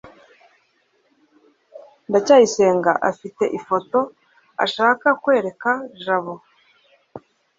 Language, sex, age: Kinyarwanda, female, 30-39